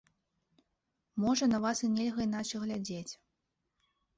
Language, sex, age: Belarusian, female, 19-29